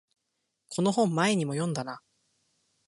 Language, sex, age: Japanese, male, 19-29